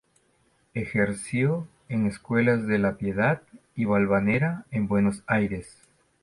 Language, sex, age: Spanish, male, 50-59